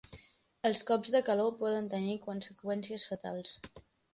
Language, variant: Catalan, Central